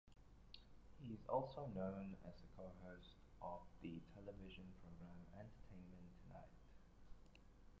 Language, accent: English, Australian English